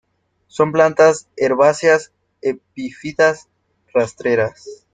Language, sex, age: Spanish, male, under 19